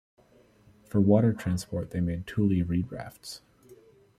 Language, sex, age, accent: English, male, 19-29, United States English